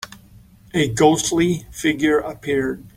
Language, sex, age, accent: English, male, 50-59, United States English